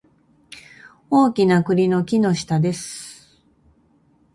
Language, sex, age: Japanese, female, 50-59